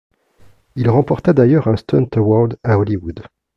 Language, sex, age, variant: French, male, 40-49, Français de métropole